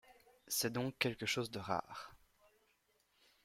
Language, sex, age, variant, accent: French, male, under 19, Français d'Europe, Français de Belgique